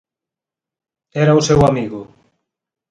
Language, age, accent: Galician, 40-49, Atlántico (seseo e gheada)